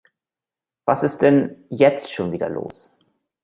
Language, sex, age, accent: German, male, 40-49, Deutschland Deutsch